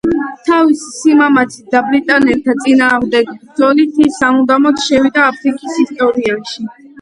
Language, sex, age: Georgian, female, under 19